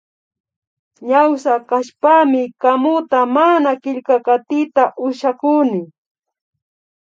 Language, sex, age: Imbabura Highland Quichua, female, 30-39